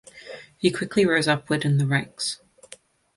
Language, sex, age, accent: English, female, 19-29, Australian English